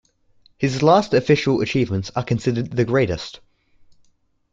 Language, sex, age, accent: English, male, under 19, Australian English